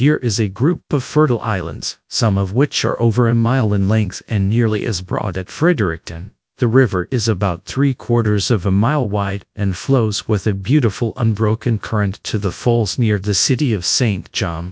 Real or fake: fake